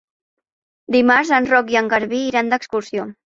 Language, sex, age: Catalan, female, under 19